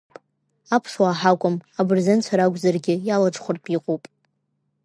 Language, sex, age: Abkhazian, female, 19-29